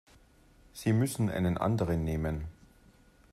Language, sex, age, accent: German, male, 40-49, Österreichisches Deutsch